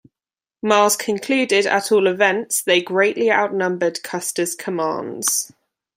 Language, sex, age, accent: English, female, 19-29, England English